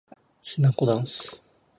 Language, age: Japanese, 19-29